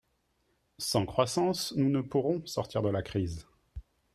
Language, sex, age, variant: French, male, 40-49, Français de métropole